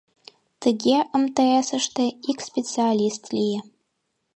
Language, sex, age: Mari, female, 19-29